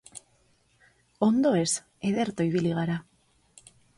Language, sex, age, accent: Basque, female, 30-39, Mendebalekoa (Araba, Bizkaia, Gipuzkoako mendebaleko herri batzuk)